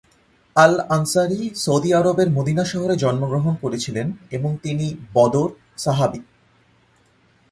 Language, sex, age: Bengali, male, 19-29